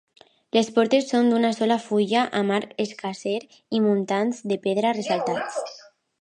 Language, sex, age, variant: Catalan, female, under 19, Alacantí